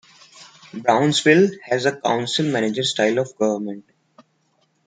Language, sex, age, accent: English, male, 19-29, India and South Asia (India, Pakistan, Sri Lanka)